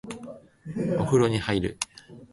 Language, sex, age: Japanese, male, 19-29